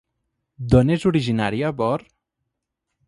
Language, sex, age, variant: Catalan, male, 19-29, Central